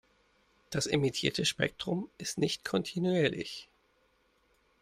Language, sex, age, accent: German, male, 30-39, Deutschland Deutsch